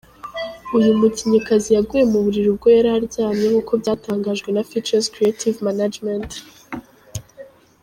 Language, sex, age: Kinyarwanda, female, under 19